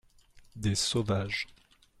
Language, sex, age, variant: French, male, 19-29, Français de métropole